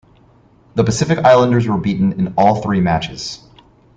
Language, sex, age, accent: English, male, 30-39, United States English